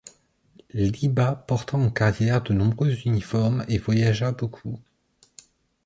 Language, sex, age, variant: French, male, 30-39, Français de métropole